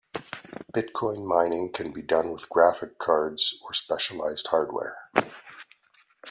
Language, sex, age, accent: English, male, 50-59, Canadian English